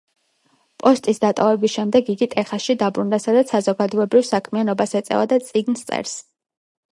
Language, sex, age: Georgian, female, 19-29